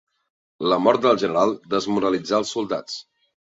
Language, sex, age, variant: Catalan, male, 40-49, Central